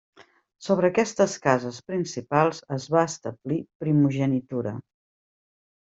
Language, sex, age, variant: Catalan, female, 50-59, Central